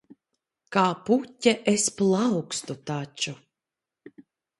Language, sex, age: Latvian, female, 19-29